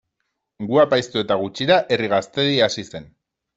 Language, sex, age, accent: Basque, male, 30-39, Erdialdekoa edo Nafarra (Gipuzkoa, Nafarroa)